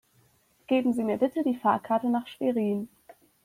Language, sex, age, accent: German, female, 19-29, Deutschland Deutsch